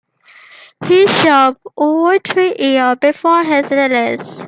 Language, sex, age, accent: English, female, 19-29, United States English